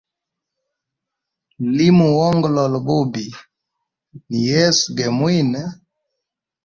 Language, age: Hemba, 19-29